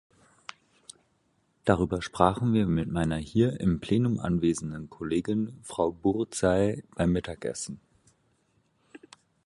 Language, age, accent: German, 19-29, Deutschland Deutsch